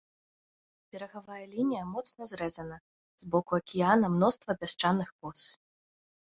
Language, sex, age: Belarusian, female, 19-29